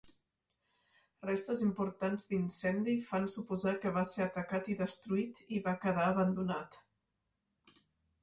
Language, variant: Catalan, Central